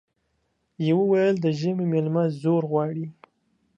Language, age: Pashto, 19-29